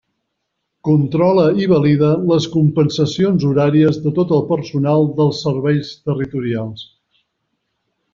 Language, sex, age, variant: Catalan, male, 50-59, Central